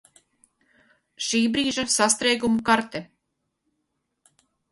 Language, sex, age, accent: Latvian, female, 50-59, Latgaliešu